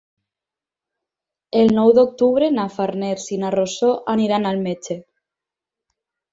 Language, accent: Catalan, valencià